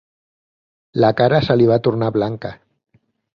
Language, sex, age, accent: Catalan, male, 40-49, Català central